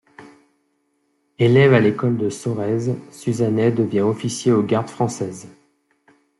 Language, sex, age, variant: French, male, 19-29, Français de métropole